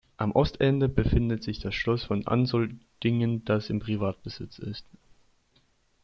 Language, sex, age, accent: German, male, 19-29, Deutschland Deutsch